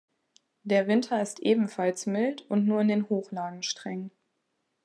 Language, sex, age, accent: German, female, 19-29, Deutschland Deutsch